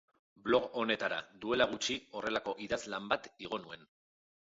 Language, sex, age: Basque, male, 40-49